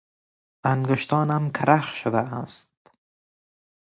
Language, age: Persian, 19-29